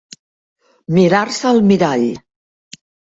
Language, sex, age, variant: Catalan, female, 70-79, Central